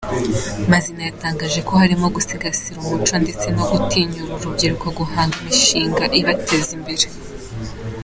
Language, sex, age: Kinyarwanda, female, under 19